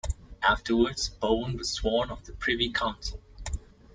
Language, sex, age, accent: English, male, 19-29, Singaporean English